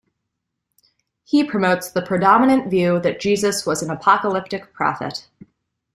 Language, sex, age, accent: English, female, 19-29, United States English